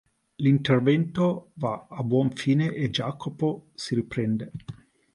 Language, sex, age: Italian, male, 40-49